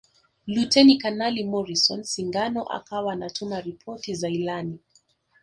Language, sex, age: Swahili, female, 19-29